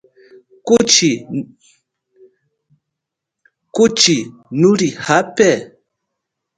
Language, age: Chokwe, 30-39